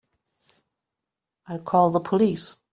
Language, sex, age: English, female, 50-59